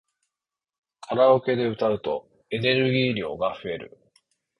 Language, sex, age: Japanese, male, 40-49